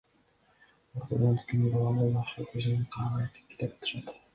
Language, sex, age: Kyrgyz, male, under 19